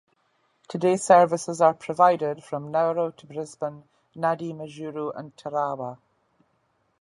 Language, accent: English, Scottish English